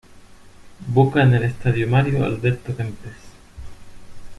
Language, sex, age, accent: Spanish, male, 40-49, España: Sur peninsular (Andalucia, Extremadura, Murcia)